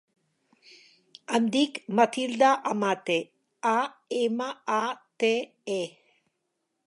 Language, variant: Catalan, Septentrional